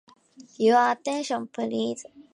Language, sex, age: Japanese, female, 19-29